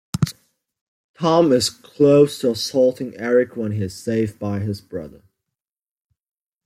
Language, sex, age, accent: English, male, under 19, England English